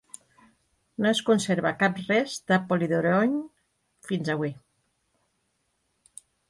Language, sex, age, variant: Catalan, female, 60-69, Central